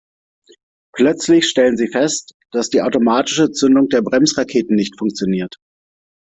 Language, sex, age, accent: German, male, 40-49, Deutschland Deutsch